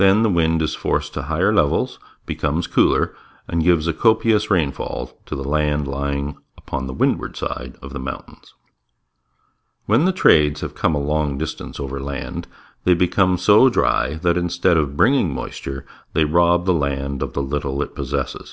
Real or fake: real